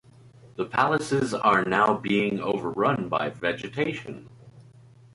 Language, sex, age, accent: English, male, 30-39, United States English